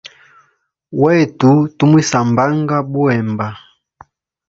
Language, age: Hemba, 19-29